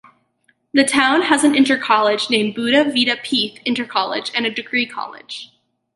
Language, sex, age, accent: English, female, under 19, United States English